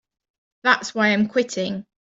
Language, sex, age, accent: English, female, 30-39, England English